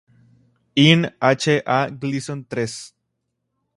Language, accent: Spanish, México